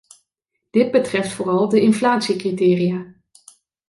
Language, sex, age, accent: Dutch, female, 40-49, Nederlands Nederlands